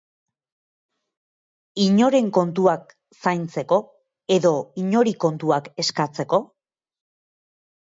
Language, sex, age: Basque, female, 30-39